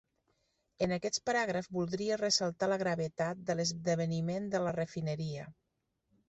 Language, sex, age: Catalan, female, 50-59